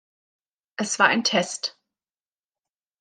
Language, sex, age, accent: German, female, 19-29, Deutschland Deutsch